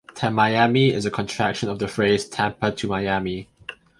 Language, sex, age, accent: English, male, 19-29, Malaysian English